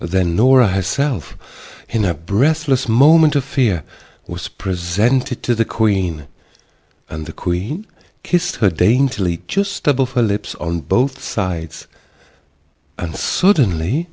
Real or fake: real